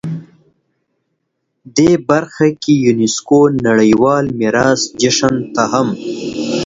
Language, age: Pashto, 19-29